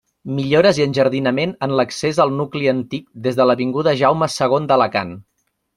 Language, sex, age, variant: Catalan, male, 30-39, Nord-Occidental